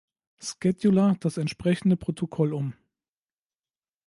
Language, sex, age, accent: German, male, 40-49, Deutschland Deutsch